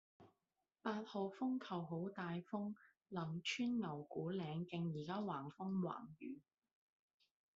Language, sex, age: Cantonese, female, 19-29